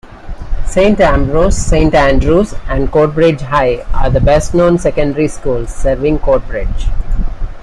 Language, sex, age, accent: English, male, 40-49, India and South Asia (India, Pakistan, Sri Lanka)